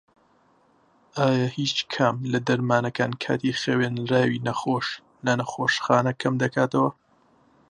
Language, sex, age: Central Kurdish, male, 19-29